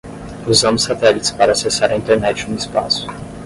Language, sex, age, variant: Portuguese, male, 19-29, Portuguese (Brasil)